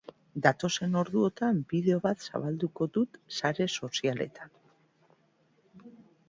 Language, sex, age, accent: Basque, female, 40-49, Mendebalekoa (Araba, Bizkaia, Gipuzkoako mendebaleko herri batzuk)